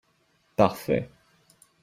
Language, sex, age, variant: French, male, 19-29, Français de métropole